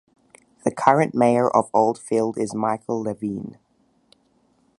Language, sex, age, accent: English, male, under 19, Australian English